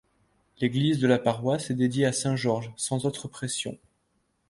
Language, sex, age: French, male, 30-39